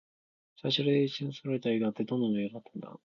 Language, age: Japanese, 19-29